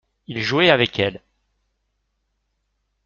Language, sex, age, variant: French, male, 40-49, Français de métropole